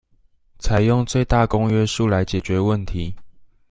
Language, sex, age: Chinese, male, 19-29